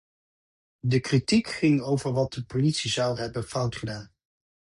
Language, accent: Dutch, Nederlands Nederlands